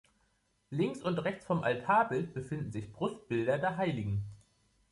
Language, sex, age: German, male, 19-29